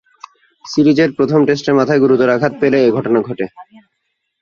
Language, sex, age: Bengali, male, 19-29